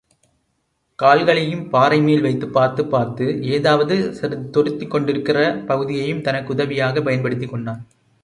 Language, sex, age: Tamil, male, 19-29